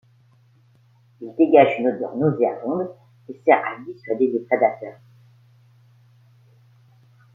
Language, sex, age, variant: French, female, 50-59, Français de métropole